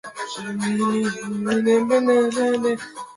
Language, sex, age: Basque, male, under 19